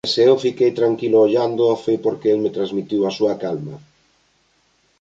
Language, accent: Galician, Normativo (estándar)